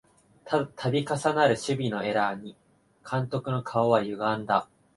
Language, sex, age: Japanese, male, 19-29